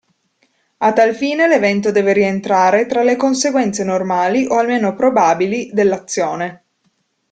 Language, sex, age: Italian, female, 19-29